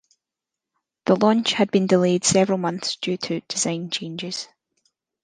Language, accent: English, Scottish English